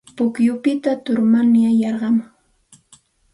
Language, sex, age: Santa Ana de Tusi Pasco Quechua, female, 30-39